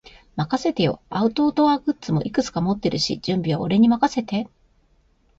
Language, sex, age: Japanese, female, 50-59